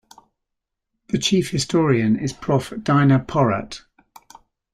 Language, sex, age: English, male, 60-69